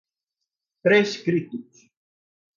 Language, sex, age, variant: Portuguese, male, 19-29, Portuguese (Brasil)